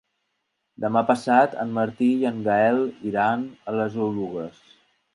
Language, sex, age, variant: Catalan, male, 19-29, Central